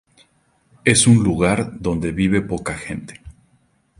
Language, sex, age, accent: Spanish, male, 30-39, México